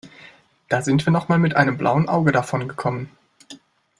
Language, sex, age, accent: German, male, 19-29, Deutschland Deutsch